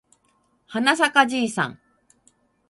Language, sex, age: Japanese, female, 60-69